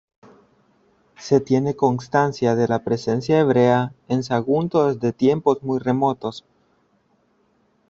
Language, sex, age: Spanish, male, 19-29